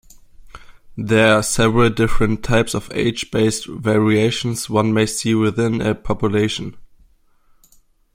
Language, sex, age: English, male, 19-29